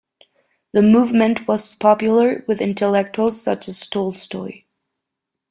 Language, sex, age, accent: English, female, 19-29, United States English